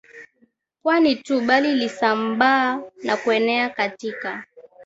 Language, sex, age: Swahili, female, 19-29